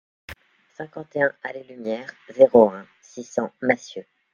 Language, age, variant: French, 19-29, Français de métropole